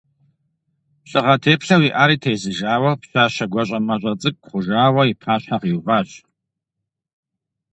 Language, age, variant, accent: Kabardian, 40-49, Адыгэбзэ (Къэбэрдей, Кирил, псоми зэдай), Джылэхъстэней (Gilahsteney)